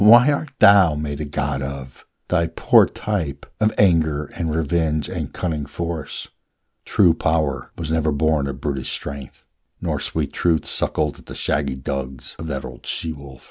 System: none